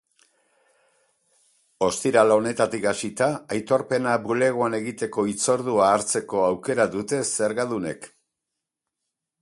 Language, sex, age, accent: Basque, male, 70-79, Erdialdekoa edo Nafarra (Gipuzkoa, Nafarroa)